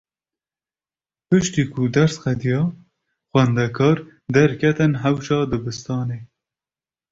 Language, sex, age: Kurdish, male, 19-29